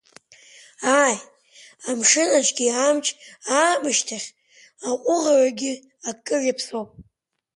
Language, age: Abkhazian, under 19